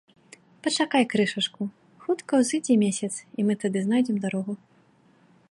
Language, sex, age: Belarusian, female, 19-29